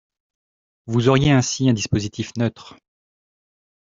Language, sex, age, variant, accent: French, male, 30-39, Français des départements et régions d'outre-mer, Français de La Réunion